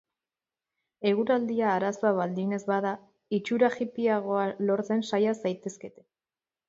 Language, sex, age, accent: Basque, female, 30-39, Erdialdekoa edo Nafarra (Gipuzkoa, Nafarroa)